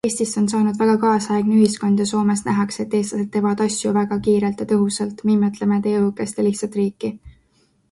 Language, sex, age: Estonian, female, 19-29